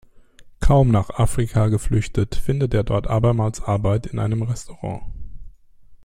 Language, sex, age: German, male, 50-59